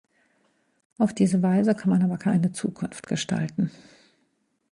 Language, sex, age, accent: German, female, 50-59, Deutschland Deutsch